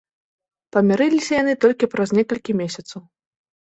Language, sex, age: Belarusian, female, 19-29